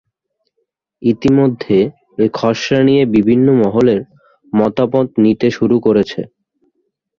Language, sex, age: Bengali, male, 19-29